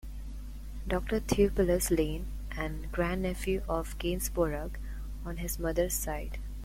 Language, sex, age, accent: English, female, 19-29, United States English